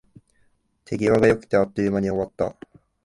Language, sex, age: Japanese, male, 19-29